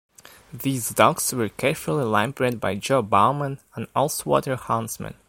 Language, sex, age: English, male, 19-29